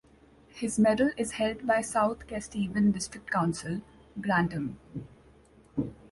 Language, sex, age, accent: English, female, 30-39, India and South Asia (India, Pakistan, Sri Lanka)